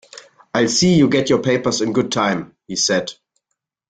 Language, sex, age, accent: English, male, 19-29, United States English